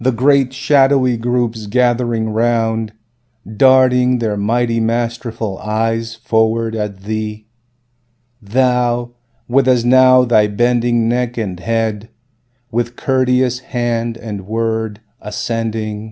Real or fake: real